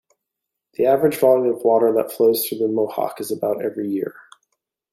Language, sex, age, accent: English, male, 40-49, United States English